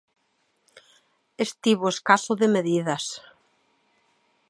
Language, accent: Galician, Atlántico (seseo e gheada)